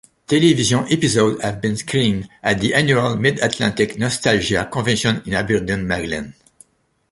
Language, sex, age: English, male, 60-69